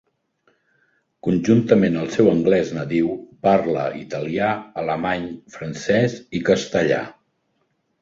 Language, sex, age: Catalan, male, 50-59